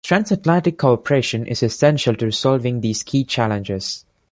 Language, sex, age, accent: English, male, 19-29, India and South Asia (India, Pakistan, Sri Lanka)